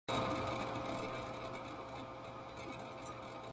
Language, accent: English, United States English